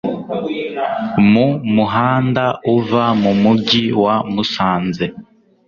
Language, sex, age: Kinyarwanda, male, 19-29